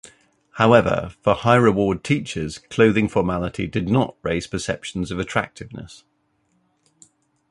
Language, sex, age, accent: English, male, 40-49, England English